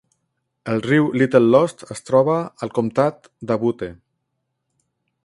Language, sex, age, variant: Catalan, male, 30-39, Central